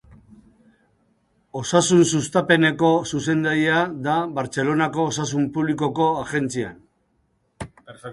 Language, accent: Basque, Mendebalekoa (Araba, Bizkaia, Gipuzkoako mendebaleko herri batzuk)